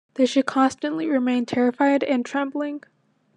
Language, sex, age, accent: English, female, under 19, United States English